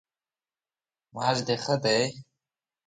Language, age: Pashto, under 19